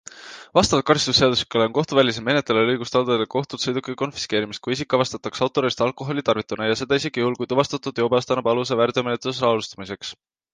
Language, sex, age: Estonian, male, 19-29